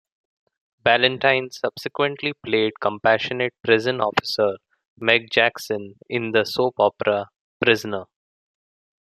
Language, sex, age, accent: English, male, 30-39, India and South Asia (India, Pakistan, Sri Lanka)